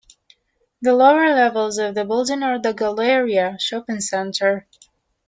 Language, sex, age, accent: English, female, 19-29, United States English